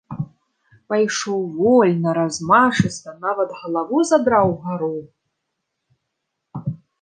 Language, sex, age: Belarusian, female, 19-29